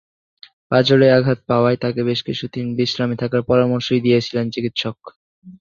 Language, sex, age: Bengali, male, under 19